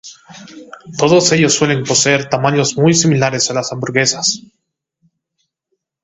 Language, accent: Spanish, Rioplatense: Argentina, Uruguay, este de Bolivia, Paraguay